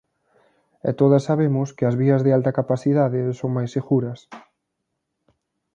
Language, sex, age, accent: Galician, male, 19-29, Atlántico (seseo e gheada)